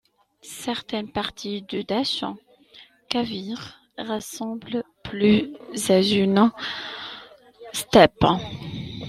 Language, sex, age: French, female, 19-29